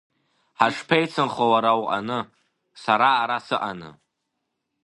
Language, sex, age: Abkhazian, male, under 19